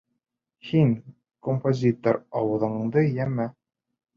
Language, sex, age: Bashkir, male, 19-29